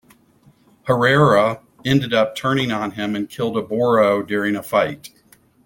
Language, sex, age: English, male, 50-59